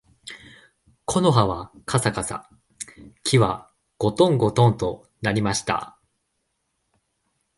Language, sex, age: Japanese, male, 19-29